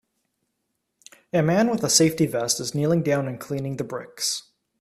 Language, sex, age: English, male, 30-39